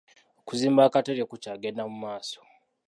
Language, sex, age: Ganda, male, 19-29